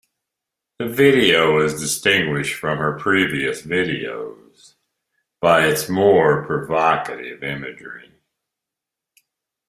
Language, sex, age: English, male, 60-69